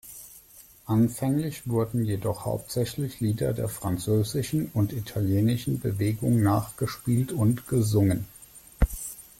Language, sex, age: German, male, 40-49